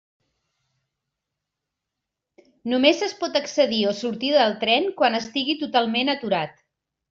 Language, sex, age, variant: Catalan, female, 50-59, Central